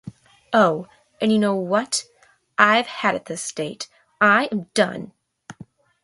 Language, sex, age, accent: English, female, under 19, United States English